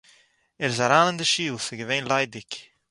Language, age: Yiddish, under 19